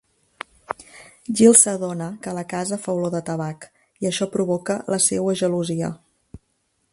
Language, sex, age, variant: Catalan, female, 19-29, Central